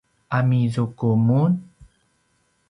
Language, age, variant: Paiwan, 30-39, pinayuanan a kinaikacedasan (東排灣語)